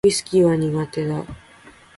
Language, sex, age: Japanese, female, 19-29